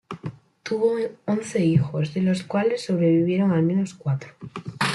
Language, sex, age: Spanish, female, 19-29